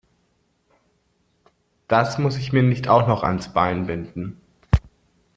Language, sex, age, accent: German, male, 19-29, Deutschland Deutsch